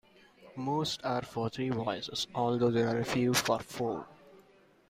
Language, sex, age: English, male, 19-29